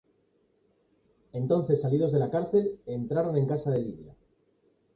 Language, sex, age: Spanish, male, 40-49